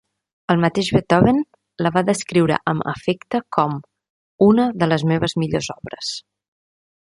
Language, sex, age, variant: Catalan, female, 30-39, Central